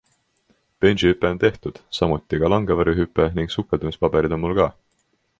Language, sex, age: Estonian, male, 19-29